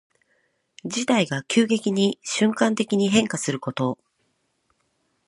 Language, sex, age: Japanese, female, 40-49